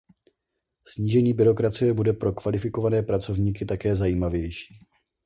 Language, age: Czech, 30-39